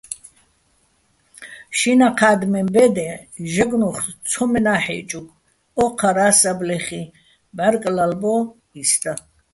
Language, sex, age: Bats, female, 60-69